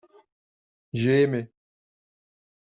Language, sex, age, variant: French, male, 30-39, Français de métropole